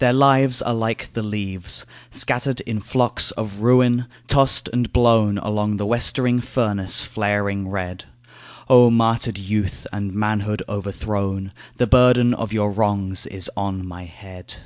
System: none